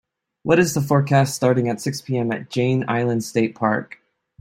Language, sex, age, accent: English, male, 19-29, United States English